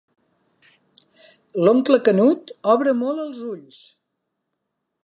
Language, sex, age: Catalan, female, 60-69